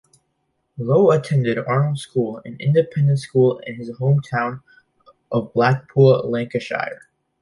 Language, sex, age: English, male, under 19